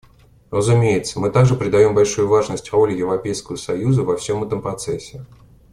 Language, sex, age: Russian, male, 30-39